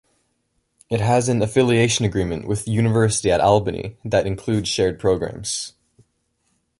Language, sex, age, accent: English, male, under 19, United States English